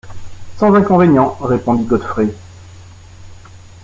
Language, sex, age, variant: French, male, 40-49, Français de métropole